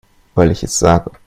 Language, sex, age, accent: German, male, 19-29, Deutschland Deutsch